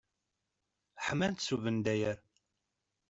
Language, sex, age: Kabyle, male, 40-49